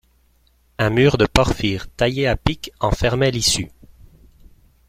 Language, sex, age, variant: French, male, 40-49, Français de métropole